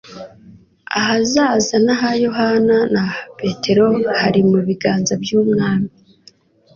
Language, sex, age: Kinyarwanda, female, under 19